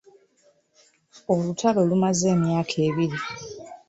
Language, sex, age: Ganda, female, 19-29